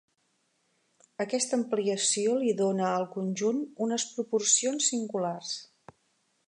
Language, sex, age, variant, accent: Catalan, female, 50-59, Central, gironí